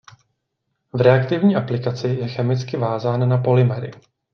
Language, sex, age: Czech, male, 40-49